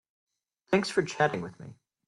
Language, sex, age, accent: English, male, 19-29, United States English